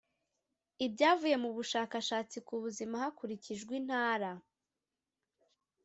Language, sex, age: Kinyarwanda, female, 19-29